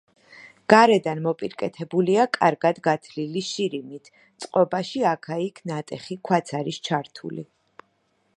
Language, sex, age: Georgian, female, 40-49